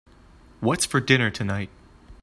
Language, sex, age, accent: English, male, 19-29, Canadian English